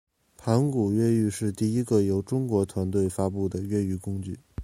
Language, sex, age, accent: Chinese, male, 19-29, 出生地：北京市